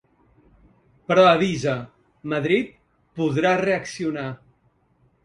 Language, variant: Catalan, Central